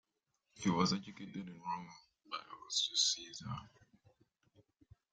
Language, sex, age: English, male, under 19